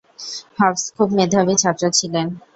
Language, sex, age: Bengali, female, 19-29